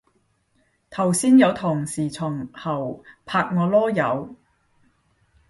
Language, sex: Cantonese, female